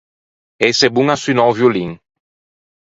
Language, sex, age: Ligurian, male, 30-39